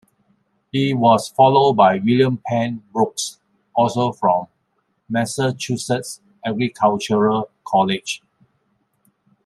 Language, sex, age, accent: English, male, 60-69, Malaysian English